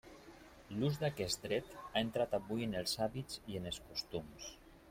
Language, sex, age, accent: Catalan, male, 40-49, valencià